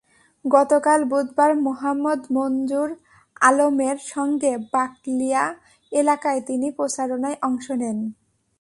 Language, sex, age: Bengali, female, 19-29